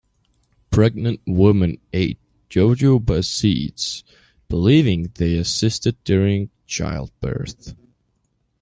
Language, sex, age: English, male, 19-29